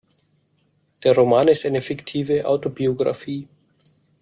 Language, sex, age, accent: German, male, 30-39, Deutschland Deutsch